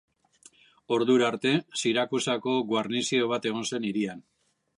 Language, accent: Basque, Mendebalekoa (Araba, Bizkaia, Gipuzkoako mendebaleko herri batzuk)